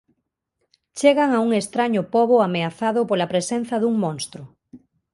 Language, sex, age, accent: Galician, female, 30-39, Normativo (estándar)